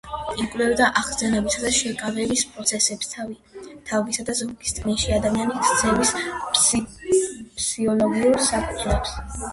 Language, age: Georgian, 19-29